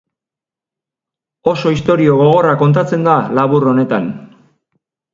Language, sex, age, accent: Basque, male, 40-49, Erdialdekoa edo Nafarra (Gipuzkoa, Nafarroa)